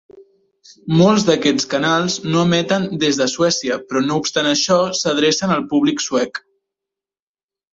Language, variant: Catalan, Central